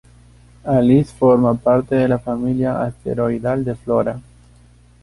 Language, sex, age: Spanish, male, 19-29